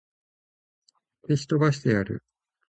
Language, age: Japanese, 50-59